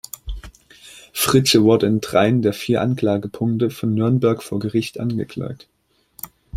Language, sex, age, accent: German, male, under 19, Deutschland Deutsch